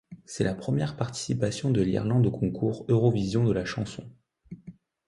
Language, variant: French, Français de métropole